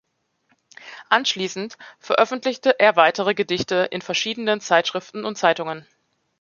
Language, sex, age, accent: German, female, 30-39, Deutschland Deutsch